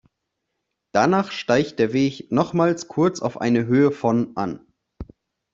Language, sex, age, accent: German, male, 19-29, Deutschland Deutsch